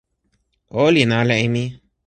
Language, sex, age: Toki Pona, male, 19-29